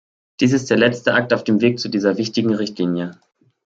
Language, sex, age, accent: German, male, 19-29, Deutschland Deutsch